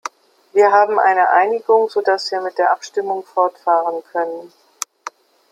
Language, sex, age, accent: German, female, 50-59, Deutschland Deutsch